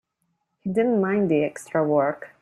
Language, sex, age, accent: English, female, 30-39, Canadian English